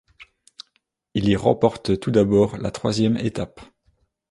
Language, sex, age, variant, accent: French, male, 30-39, Français d'Europe, Français de Belgique